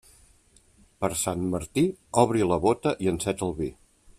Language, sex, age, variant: Catalan, male, 50-59, Central